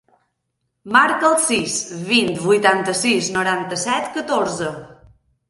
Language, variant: Catalan, Balear